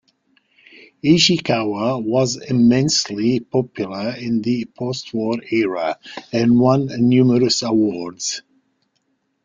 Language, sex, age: English, male, 60-69